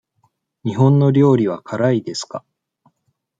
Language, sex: Japanese, male